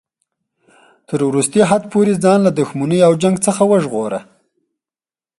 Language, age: Pashto, 19-29